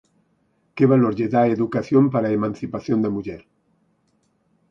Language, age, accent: Galician, 50-59, Central (gheada)